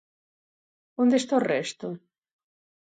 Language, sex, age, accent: Galician, female, 40-49, Oriental (común en zona oriental)